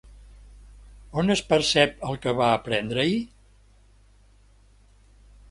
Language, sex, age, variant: Catalan, male, 70-79, Central